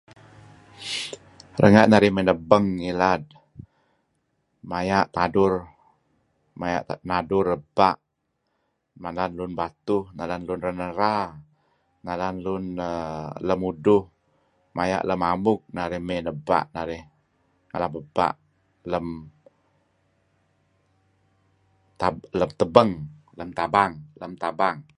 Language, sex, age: Kelabit, male, 50-59